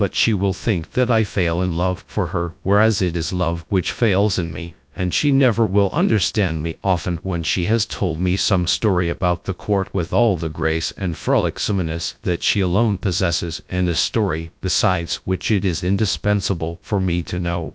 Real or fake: fake